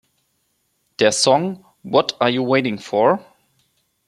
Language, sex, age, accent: German, male, 19-29, Deutschland Deutsch